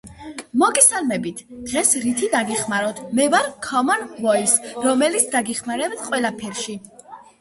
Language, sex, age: Georgian, female, 60-69